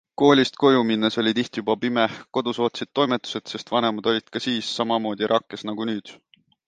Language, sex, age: Estonian, male, 19-29